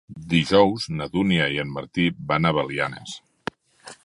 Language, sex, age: Catalan, male, 50-59